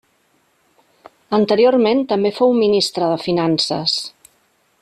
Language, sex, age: Catalan, female, 50-59